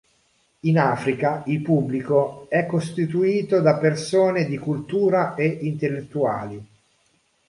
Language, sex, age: Italian, male, 40-49